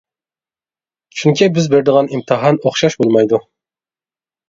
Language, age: Uyghur, 19-29